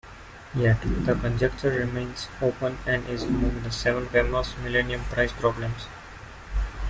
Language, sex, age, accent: English, male, 19-29, India and South Asia (India, Pakistan, Sri Lanka)